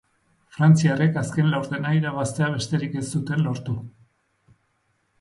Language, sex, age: Basque, female, 40-49